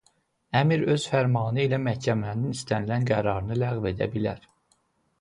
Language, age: Azerbaijani, 30-39